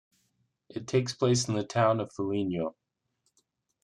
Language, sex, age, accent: English, male, 30-39, United States English